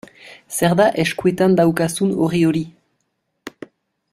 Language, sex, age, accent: Basque, male, 19-29, Nafar-lapurtarra edo Zuberotarra (Lapurdi, Nafarroa Beherea, Zuberoa)